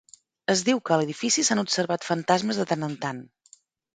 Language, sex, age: Catalan, female, 40-49